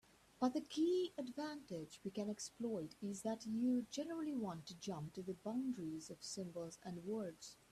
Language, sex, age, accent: English, female, 19-29, England English